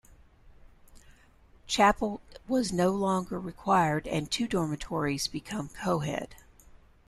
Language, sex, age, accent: English, female, 60-69, United States English